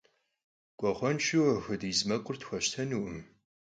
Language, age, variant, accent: Kabardian, 19-29, Адыгэбзэ (Къэбэрдей, Кирил, псоми зэдай), Джылэхъстэней (Gilahsteney)